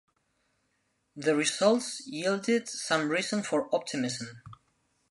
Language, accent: English, England English